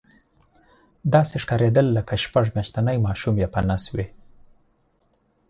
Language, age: Pashto, 30-39